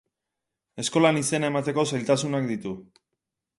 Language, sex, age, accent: Basque, male, 30-39, Erdialdekoa edo Nafarra (Gipuzkoa, Nafarroa)